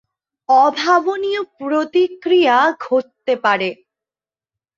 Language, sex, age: Bengali, female, 19-29